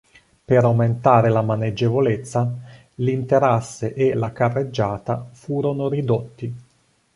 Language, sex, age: Italian, male, 40-49